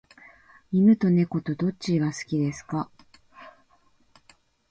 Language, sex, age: Japanese, female, 50-59